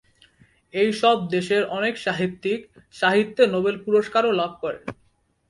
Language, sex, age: Bengali, male, 19-29